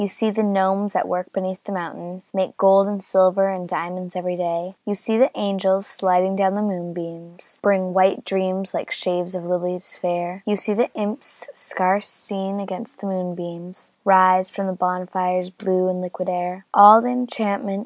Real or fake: real